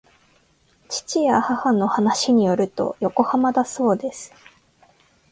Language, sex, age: Japanese, female, 19-29